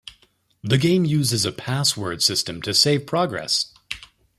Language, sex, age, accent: English, male, 19-29, United States English